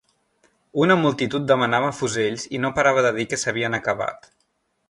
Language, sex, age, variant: Catalan, male, 19-29, Central